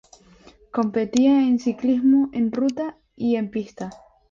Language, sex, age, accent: Spanish, female, 19-29, España: Islas Canarias